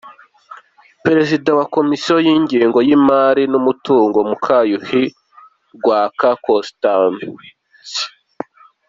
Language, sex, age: Kinyarwanda, male, 19-29